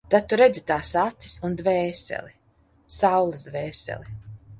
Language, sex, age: Latvian, female, 50-59